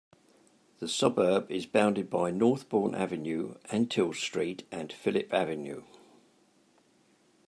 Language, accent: English, England English